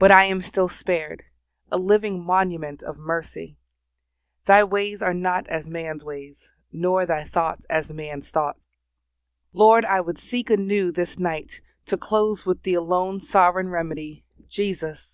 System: none